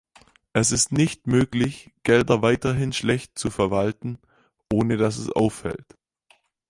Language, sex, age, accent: German, male, under 19, Deutschland Deutsch